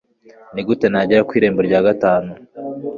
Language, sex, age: Kinyarwanda, male, 19-29